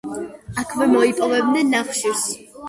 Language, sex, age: Georgian, female, 19-29